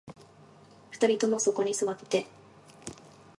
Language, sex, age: Japanese, female, 19-29